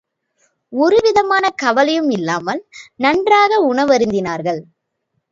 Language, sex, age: Tamil, female, 19-29